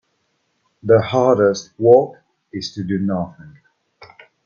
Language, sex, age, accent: English, male, 19-29, England English